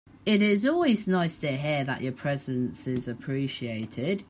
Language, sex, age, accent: English, male, under 19, England English